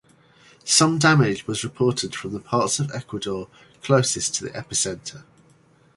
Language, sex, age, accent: English, male, 40-49, England English